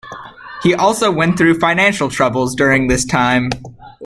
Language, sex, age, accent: English, male, under 19, United States English